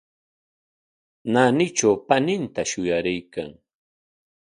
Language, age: Corongo Ancash Quechua, 50-59